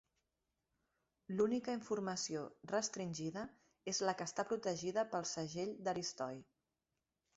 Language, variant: Catalan, Central